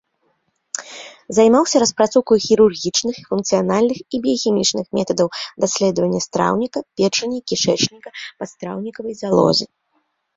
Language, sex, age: Belarusian, female, 19-29